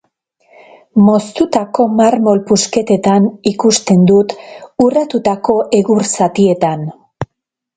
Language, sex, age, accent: Basque, female, 50-59, Mendebalekoa (Araba, Bizkaia, Gipuzkoako mendebaleko herri batzuk)